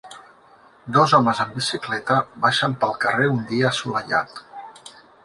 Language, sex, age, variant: Catalan, male, 40-49, Central